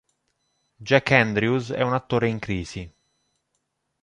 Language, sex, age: Italian, male, 30-39